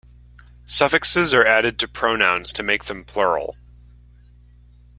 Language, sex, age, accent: English, male, 19-29, United States English